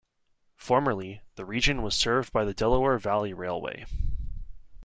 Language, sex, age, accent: English, male, 19-29, United States English